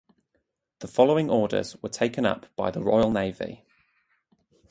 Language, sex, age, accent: English, male, 19-29, England English